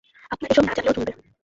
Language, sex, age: Bengali, female, 19-29